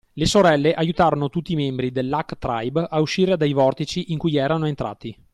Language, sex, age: Italian, male, 19-29